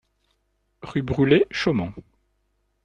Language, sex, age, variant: French, male, 50-59, Français de métropole